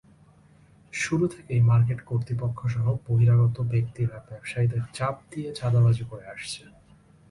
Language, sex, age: Bengali, male, 19-29